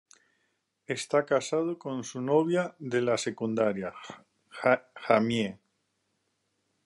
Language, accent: Spanish, España: Norte peninsular (Asturias, Castilla y León, Cantabria, País Vasco, Navarra, Aragón, La Rioja, Guadalajara, Cuenca)